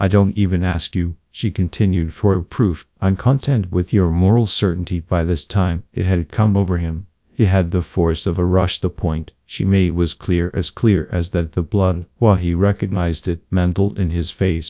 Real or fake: fake